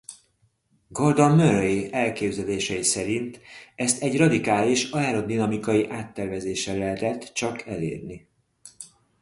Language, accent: Hungarian, budapesti